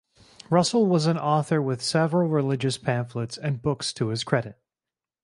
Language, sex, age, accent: English, male, 30-39, Canadian English